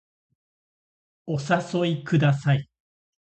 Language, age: Japanese, 40-49